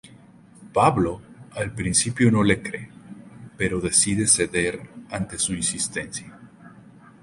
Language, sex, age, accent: Spanish, male, 30-39, México